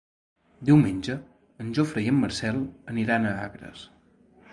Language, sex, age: Catalan, male, 19-29